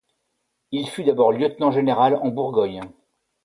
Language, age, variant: French, 60-69, Français de métropole